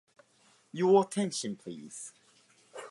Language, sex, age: Japanese, female, 19-29